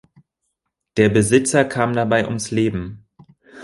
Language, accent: German, Deutschland Deutsch